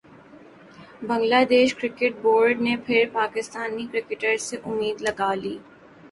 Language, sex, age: Urdu, female, 19-29